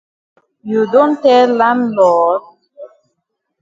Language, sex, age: Cameroon Pidgin, female, 40-49